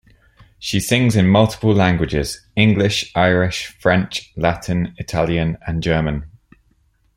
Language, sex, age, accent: English, male, 30-39, England English